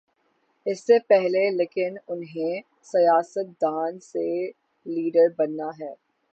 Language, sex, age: Urdu, female, 19-29